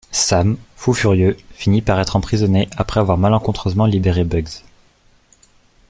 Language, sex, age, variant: French, male, 19-29, Français de métropole